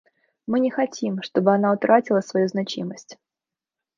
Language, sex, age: Russian, female, 19-29